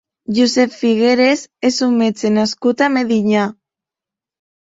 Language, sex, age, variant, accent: Catalan, female, 19-29, Septentrional, septentrional